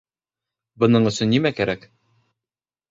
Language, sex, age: Bashkir, male, 30-39